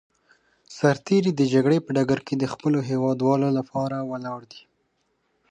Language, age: Pashto, 19-29